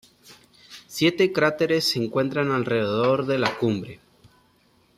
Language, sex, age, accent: Spanish, male, 19-29, México